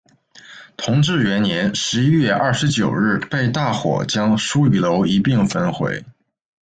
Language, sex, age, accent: Chinese, male, 19-29, 出生地：山东省